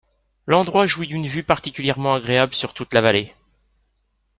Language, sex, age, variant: French, male, 40-49, Français de métropole